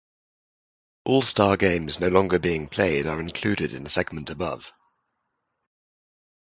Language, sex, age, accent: English, male, 19-29, England English